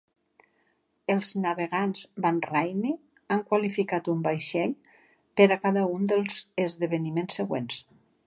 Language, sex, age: Catalan, female, 60-69